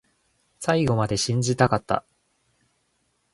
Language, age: Japanese, 19-29